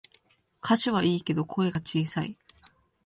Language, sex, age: Japanese, female, 19-29